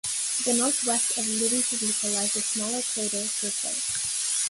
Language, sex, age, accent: English, female, under 19, United States English